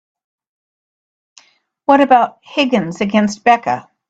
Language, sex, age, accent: English, female, 70-79, United States English